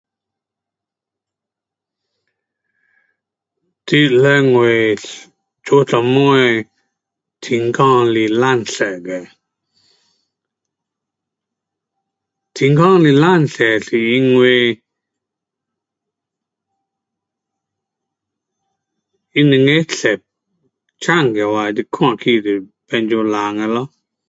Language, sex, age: Pu-Xian Chinese, male, 70-79